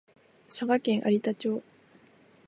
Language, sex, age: Japanese, female, 19-29